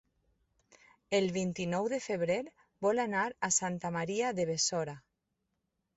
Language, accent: Catalan, valencià